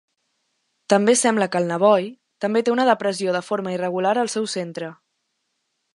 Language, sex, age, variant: Catalan, female, under 19, Central